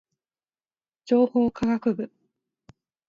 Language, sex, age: Japanese, female, 19-29